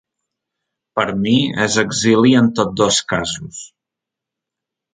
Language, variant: Catalan, Central